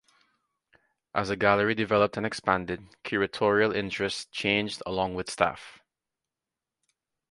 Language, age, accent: English, 30-39, West Indies and Bermuda (Bahamas, Bermuda, Jamaica, Trinidad)